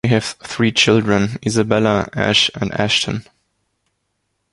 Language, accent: English, United States English